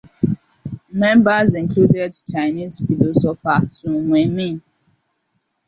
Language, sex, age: English, female, 19-29